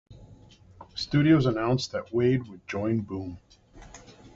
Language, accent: English, United States English